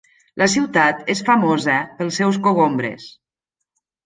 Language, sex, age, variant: Catalan, female, 40-49, Nord-Occidental